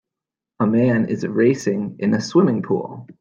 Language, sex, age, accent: English, male, 30-39, United States English